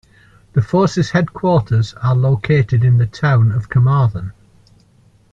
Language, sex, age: English, male, 60-69